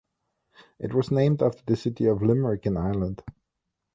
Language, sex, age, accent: English, male, 30-39, United States English